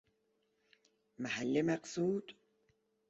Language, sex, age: Persian, female, 60-69